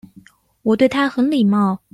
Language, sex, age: Chinese, female, 19-29